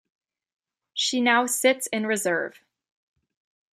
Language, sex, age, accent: English, female, 19-29, United States English